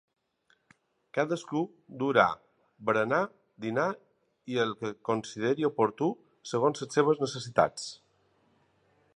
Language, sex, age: Catalan, male, 50-59